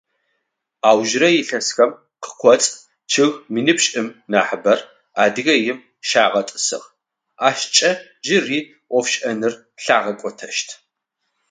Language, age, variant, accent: Adyghe, 40-49, Адыгабзэ (Кирил, пстэумэ зэдыряе), Бжъэдыгъу (Bjeduğ)